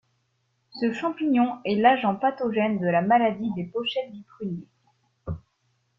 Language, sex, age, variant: French, female, 19-29, Français de métropole